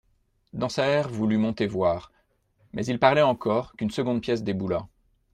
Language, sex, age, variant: French, male, 40-49, Français de métropole